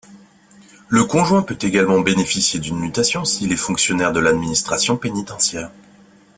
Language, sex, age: French, male, 30-39